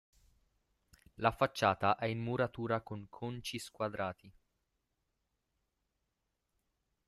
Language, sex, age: Italian, male, under 19